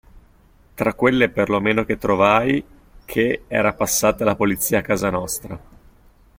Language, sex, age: Italian, male, 30-39